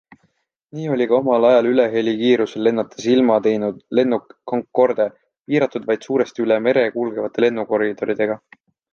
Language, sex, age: Estonian, male, 19-29